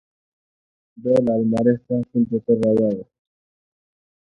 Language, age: Pashto, 19-29